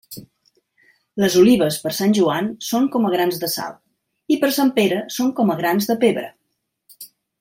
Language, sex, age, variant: Catalan, female, 60-69, Central